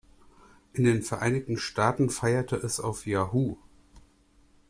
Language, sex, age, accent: German, male, 30-39, Deutschland Deutsch